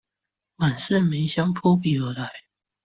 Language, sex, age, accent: Chinese, male, 19-29, 出生地：新北市